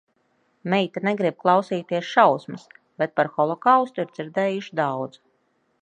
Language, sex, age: Latvian, female, 40-49